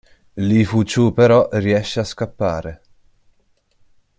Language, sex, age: Italian, male, 19-29